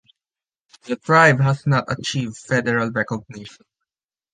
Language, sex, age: English, male, 19-29